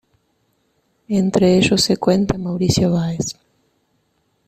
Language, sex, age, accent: Spanish, female, 40-49, Rioplatense: Argentina, Uruguay, este de Bolivia, Paraguay